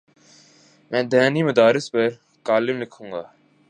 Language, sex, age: Urdu, male, 19-29